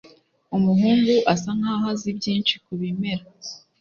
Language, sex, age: Kinyarwanda, female, 19-29